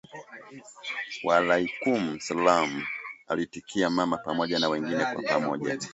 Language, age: Swahili, 30-39